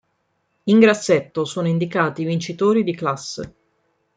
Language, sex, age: Italian, female, 30-39